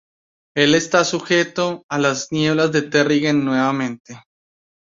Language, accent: Spanish, Andino-Pacífico: Colombia, Perú, Ecuador, oeste de Bolivia y Venezuela andina